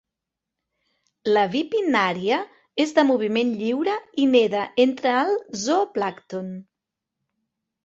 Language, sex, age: Catalan, female, 40-49